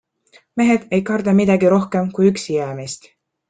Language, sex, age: Estonian, female, 19-29